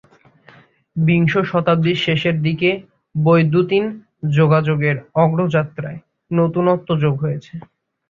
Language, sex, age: Bengali, male, 19-29